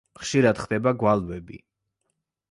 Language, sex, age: Georgian, male, 40-49